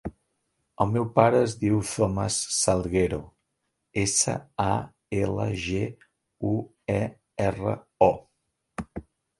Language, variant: Catalan, Central